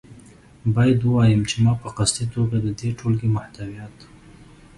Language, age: Pashto, 30-39